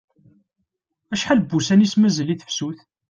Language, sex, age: Kabyle, male, 19-29